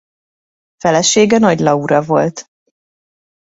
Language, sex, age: Hungarian, female, 30-39